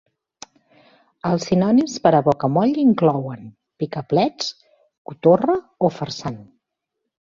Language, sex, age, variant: Catalan, female, 40-49, Central